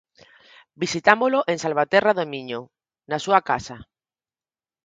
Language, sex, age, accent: Galician, female, 40-49, Normativo (estándar)